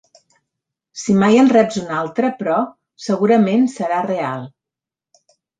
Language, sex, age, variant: Catalan, female, 50-59, Central